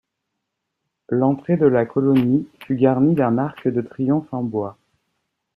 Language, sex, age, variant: French, male, 19-29, Français de métropole